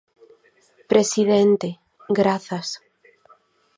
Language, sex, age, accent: Galician, female, 30-39, Atlántico (seseo e gheada)